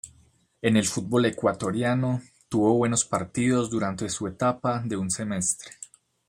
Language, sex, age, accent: Spanish, male, 19-29, Caribe: Cuba, Venezuela, Puerto Rico, República Dominicana, Panamá, Colombia caribeña, México caribeño, Costa del golfo de México